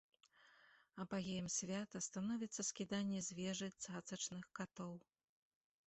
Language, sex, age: Belarusian, female, 40-49